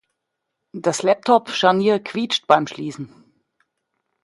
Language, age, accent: German, 40-49, Deutschland Deutsch